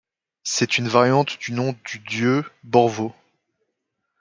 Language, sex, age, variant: French, male, 19-29, Français de métropole